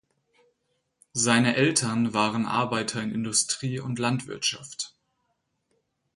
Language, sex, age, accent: German, male, 19-29, Deutschland Deutsch